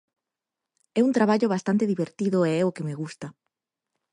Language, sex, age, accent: Galician, female, 19-29, Oriental (común en zona oriental)